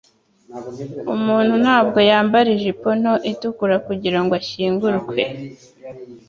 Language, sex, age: Kinyarwanda, female, 30-39